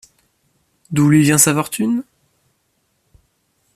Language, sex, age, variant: French, male, 19-29, Français de métropole